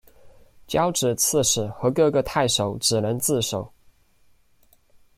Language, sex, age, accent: Chinese, male, 19-29, 出生地：四川省